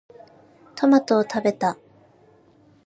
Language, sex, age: Japanese, female, 19-29